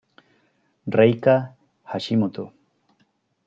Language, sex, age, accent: Spanish, male, 30-39, Andino-Pacífico: Colombia, Perú, Ecuador, oeste de Bolivia y Venezuela andina